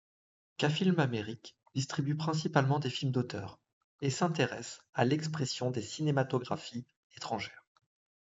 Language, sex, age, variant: French, male, 30-39, Français de métropole